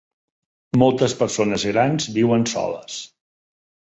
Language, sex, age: Catalan, male, 50-59